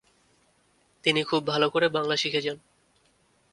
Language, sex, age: Bengali, male, 19-29